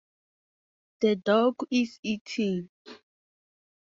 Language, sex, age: English, female, 19-29